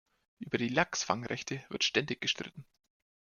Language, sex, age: German, male, 19-29